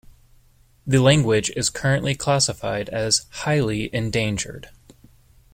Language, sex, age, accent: English, male, 30-39, United States English